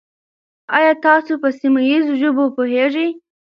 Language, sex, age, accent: Pashto, female, under 19, کندهاری لهجه